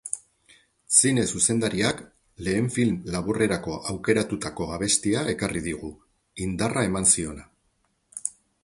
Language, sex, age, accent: Basque, male, 50-59, Mendebalekoa (Araba, Bizkaia, Gipuzkoako mendebaleko herri batzuk)